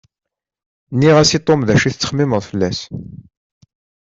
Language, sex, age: Kabyle, male, 30-39